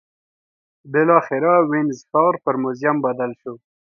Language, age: Pashto, 19-29